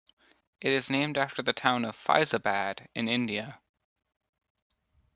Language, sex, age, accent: English, male, under 19, United States English